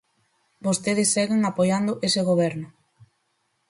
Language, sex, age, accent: Galician, female, 19-29, Normativo (estándar)